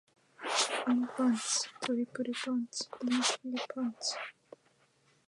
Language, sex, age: Japanese, female, 19-29